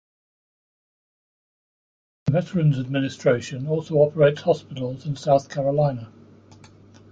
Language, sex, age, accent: English, male, 60-69, England English